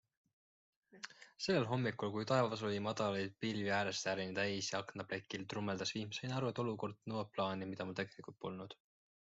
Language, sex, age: Estonian, male, 19-29